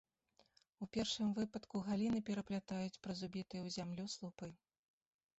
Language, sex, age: Belarusian, female, 40-49